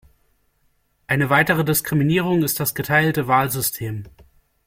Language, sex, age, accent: German, male, 19-29, Deutschland Deutsch